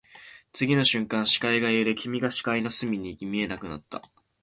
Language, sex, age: Japanese, male, 19-29